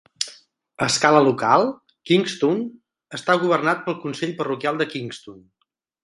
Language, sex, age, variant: Catalan, male, 50-59, Central